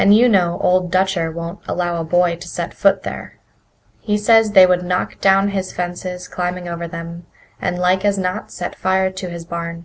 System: none